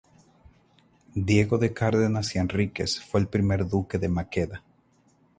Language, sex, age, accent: Spanish, male, 40-49, Caribe: Cuba, Venezuela, Puerto Rico, República Dominicana, Panamá, Colombia caribeña, México caribeño, Costa del golfo de México